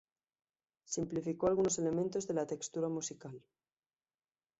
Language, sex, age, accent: Spanish, female, 19-29, España: Centro-Sur peninsular (Madrid, Toledo, Castilla-La Mancha)